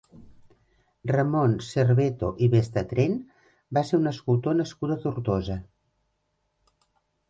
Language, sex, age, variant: Catalan, female, 50-59, Central